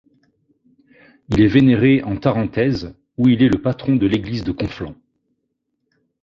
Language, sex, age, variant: French, male, 30-39, Français de métropole